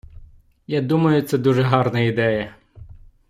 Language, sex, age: Ukrainian, male, 19-29